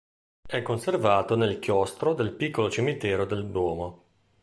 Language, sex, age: Italian, male, 50-59